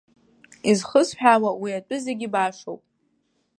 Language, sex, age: Abkhazian, female, under 19